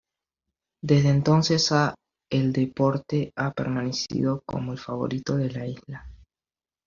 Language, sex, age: Spanish, male, under 19